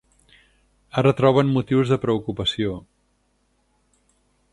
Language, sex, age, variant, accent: Catalan, male, 60-69, Central, Barceloní